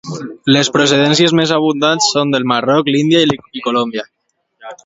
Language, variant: Catalan, Alacantí